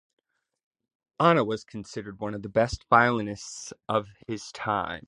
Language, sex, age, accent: English, male, 19-29, United States English